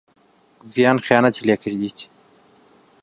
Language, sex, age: Central Kurdish, male, 19-29